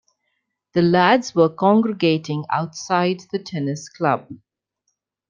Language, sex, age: English, female, under 19